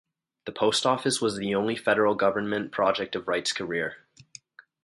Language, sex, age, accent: English, male, 19-29, United States English